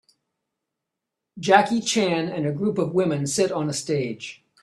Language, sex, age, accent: English, male, 60-69, Canadian English